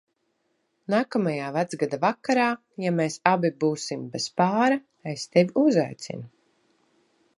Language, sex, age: Latvian, female, 40-49